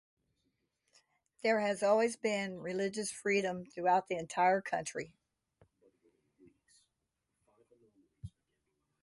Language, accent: English, United States English